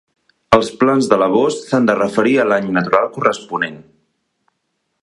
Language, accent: Catalan, aprenent (recent, des del castellà)